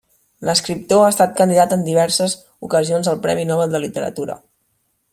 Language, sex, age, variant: Catalan, female, 19-29, Central